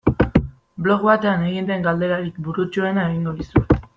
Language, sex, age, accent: Basque, female, 19-29, Mendebalekoa (Araba, Bizkaia, Gipuzkoako mendebaleko herri batzuk)